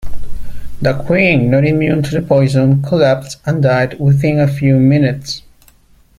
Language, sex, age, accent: English, male, 19-29, United States English